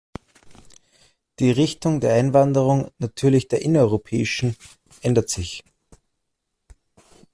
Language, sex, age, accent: German, male, 30-39, Österreichisches Deutsch